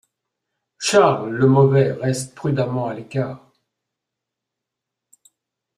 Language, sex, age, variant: French, male, 60-69, Français de métropole